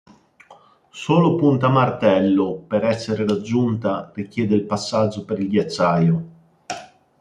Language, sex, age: Italian, male, 40-49